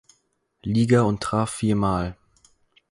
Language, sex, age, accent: German, male, under 19, Deutschland Deutsch